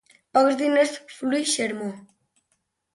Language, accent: Catalan, valencià